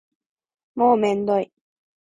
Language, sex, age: Japanese, female, 19-29